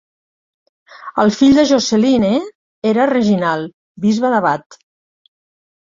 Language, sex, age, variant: Catalan, female, 70-79, Central